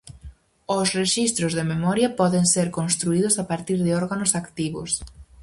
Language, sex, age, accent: Galician, female, under 19, Central (gheada)